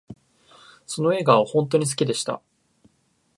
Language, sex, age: Japanese, male, 19-29